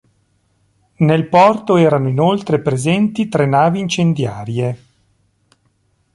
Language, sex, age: Italian, male, 40-49